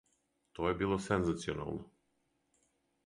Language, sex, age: Serbian, male, 50-59